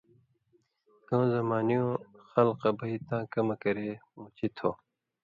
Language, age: Indus Kohistani, 19-29